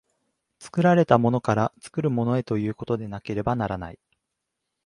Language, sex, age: Japanese, male, 19-29